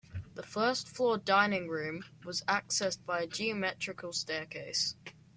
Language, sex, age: English, male, under 19